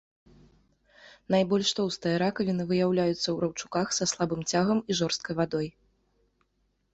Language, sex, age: Belarusian, female, 19-29